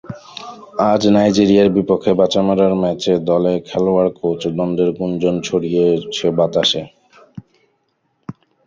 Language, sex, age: Bengali, male, 19-29